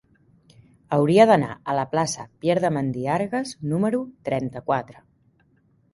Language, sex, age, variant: Catalan, female, 30-39, Central